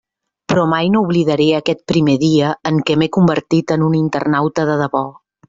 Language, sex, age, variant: Catalan, female, 40-49, Central